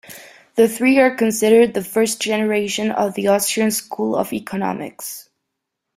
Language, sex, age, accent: English, female, 19-29, United States English